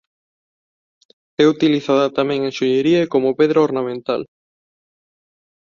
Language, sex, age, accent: Galician, male, 19-29, Neofalante